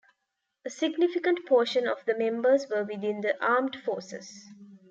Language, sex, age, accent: English, female, 19-29, India and South Asia (India, Pakistan, Sri Lanka)